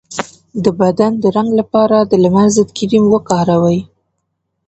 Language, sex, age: Pashto, female, 19-29